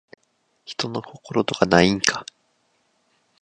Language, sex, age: Japanese, male, 19-29